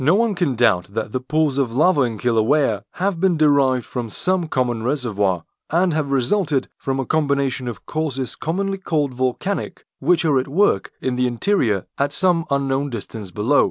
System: none